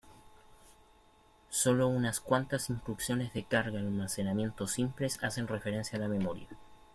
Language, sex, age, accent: Spanish, male, 19-29, Chileno: Chile, Cuyo